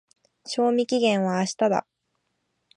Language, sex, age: Japanese, female, 19-29